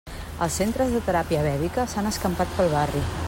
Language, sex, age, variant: Catalan, female, 50-59, Central